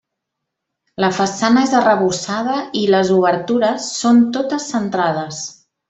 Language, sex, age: Catalan, female, 40-49